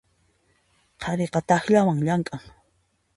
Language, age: Puno Quechua, 50-59